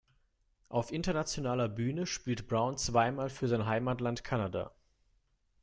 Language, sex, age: German, male, 19-29